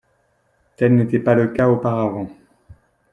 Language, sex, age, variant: French, male, 30-39, Français de métropole